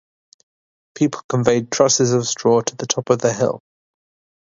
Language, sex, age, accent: English, male, 30-39, England English